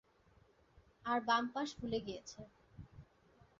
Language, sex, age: Bengali, female, 19-29